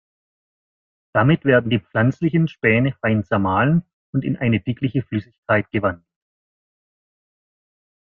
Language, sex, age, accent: German, male, 40-49, Deutschland Deutsch